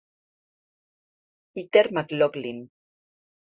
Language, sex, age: Spanish, female, 40-49